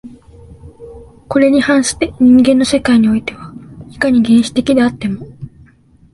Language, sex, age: Japanese, female, 19-29